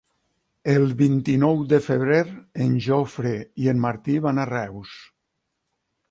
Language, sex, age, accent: Catalan, male, 60-69, valencià